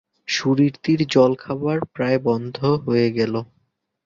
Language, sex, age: Bengali, male, 19-29